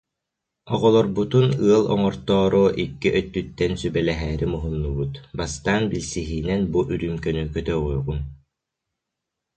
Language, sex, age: Yakut, male, 19-29